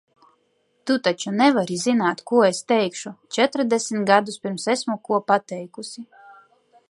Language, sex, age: Latvian, female, 19-29